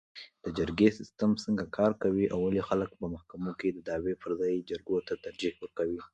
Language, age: Pashto, under 19